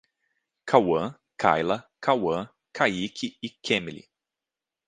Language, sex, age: Portuguese, male, 30-39